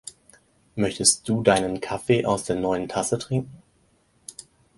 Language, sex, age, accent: German, male, 19-29, Deutschland Deutsch